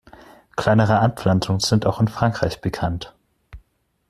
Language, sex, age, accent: German, male, 30-39, Deutschland Deutsch